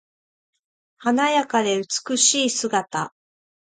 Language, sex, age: Japanese, female, 40-49